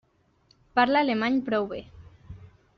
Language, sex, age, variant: Catalan, female, under 19, Central